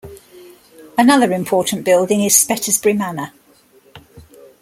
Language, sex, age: English, female, 60-69